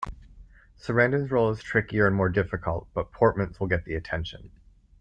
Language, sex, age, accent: English, male, 30-39, Canadian English